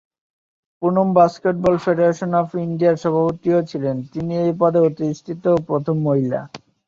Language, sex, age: Bengali, male, 19-29